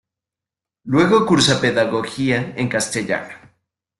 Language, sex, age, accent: Spanish, male, 19-29, México